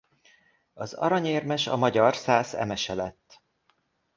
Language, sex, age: Hungarian, male, 40-49